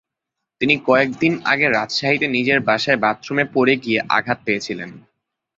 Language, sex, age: Bengali, male, 19-29